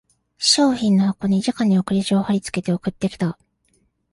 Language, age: Japanese, 19-29